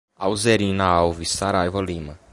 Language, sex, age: Portuguese, male, under 19